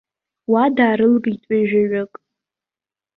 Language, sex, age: Abkhazian, female, 19-29